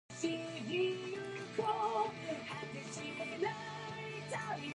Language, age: English, under 19